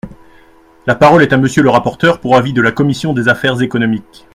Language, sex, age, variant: French, male, 30-39, Français de métropole